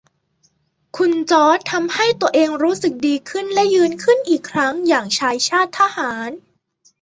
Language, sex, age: Thai, female, under 19